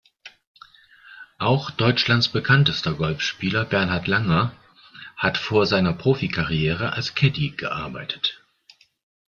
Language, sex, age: German, male, 60-69